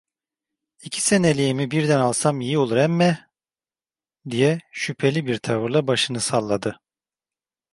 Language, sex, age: Turkish, male, 30-39